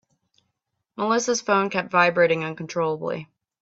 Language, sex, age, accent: English, female, 19-29, United States English